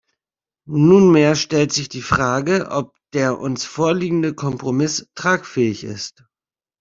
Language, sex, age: German, male, 30-39